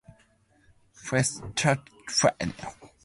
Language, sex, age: English, male, 19-29